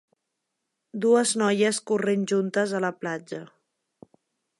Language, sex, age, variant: Catalan, female, 30-39, Central